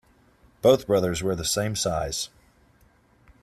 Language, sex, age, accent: English, male, 30-39, United States English